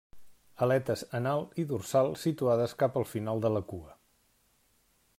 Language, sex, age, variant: Catalan, male, 50-59, Central